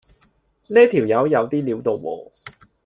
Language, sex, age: Cantonese, male, 30-39